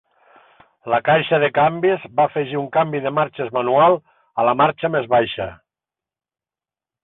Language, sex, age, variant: Catalan, male, 50-59, Septentrional